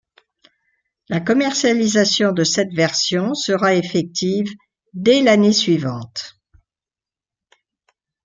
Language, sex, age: French, female, 70-79